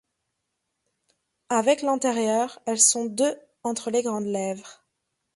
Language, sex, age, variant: French, female, 30-39, Français de métropole